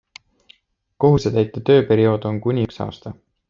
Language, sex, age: Estonian, male, 19-29